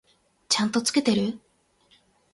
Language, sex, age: Japanese, female, 19-29